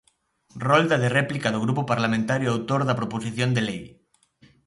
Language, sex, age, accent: Galician, male, 30-39, Oriental (común en zona oriental)